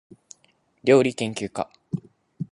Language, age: Japanese, 19-29